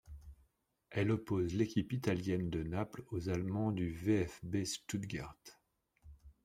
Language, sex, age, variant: French, male, 40-49, Français de métropole